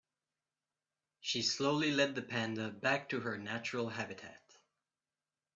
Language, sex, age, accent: English, male, 19-29, United States English